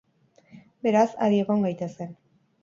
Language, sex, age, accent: Basque, female, 19-29, Mendebalekoa (Araba, Bizkaia, Gipuzkoako mendebaleko herri batzuk)